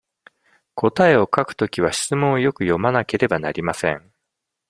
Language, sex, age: Japanese, male, 50-59